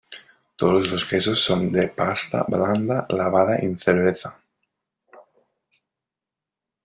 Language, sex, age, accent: Spanish, male, 19-29, España: Norte peninsular (Asturias, Castilla y León, Cantabria, País Vasco, Navarra, Aragón, La Rioja, Guadalajara, Cuenca)